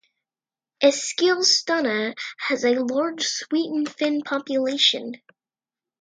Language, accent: English, United States English